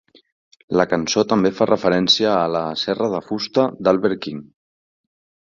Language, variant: Catalan, Central